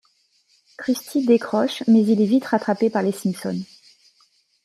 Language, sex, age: French, female, 40-49